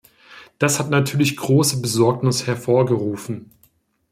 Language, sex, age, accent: German, male, 19-29, Deutschland Deutsch